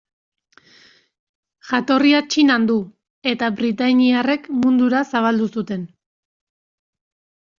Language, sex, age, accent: Basque, female, 30-39, Erdialdekoa edo Nafarra (Gipuzkoa, Nafarroa)